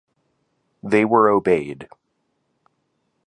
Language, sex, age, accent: English, male, 30-39, United States English